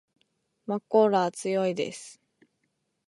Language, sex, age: Japanese, female, 19-29